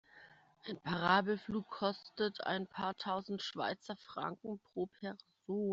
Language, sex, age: German, female, 19-29